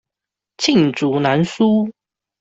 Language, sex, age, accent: Chinese, male, 19-29, 出生地：新北市